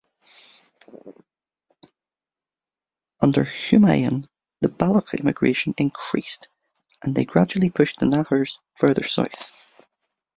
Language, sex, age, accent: English, male, 30-39, Irish English